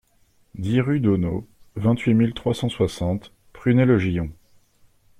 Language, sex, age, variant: French, male, 30-39, Français de métropole